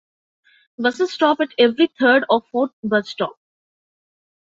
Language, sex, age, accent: English, female, 19-29, India and South Asia (India, Pakistan, Sri Lanka)